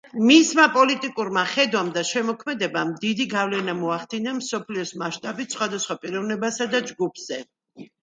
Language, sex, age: Georgian, female, 50-59